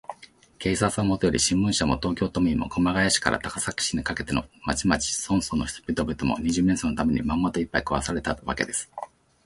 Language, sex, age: Japanese, male, 40-49